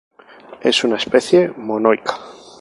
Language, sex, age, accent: Spanish, male, 40-49, España: Norte peninsular (Asturias, Castilla y León, Cantabria, País Vasco, Navarra, Aragón, La Rioja, Guadalajara, Cuenca)